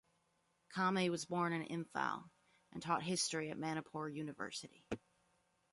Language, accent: English, United States English